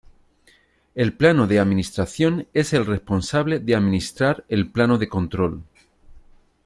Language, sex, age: Spanish, male, 40-49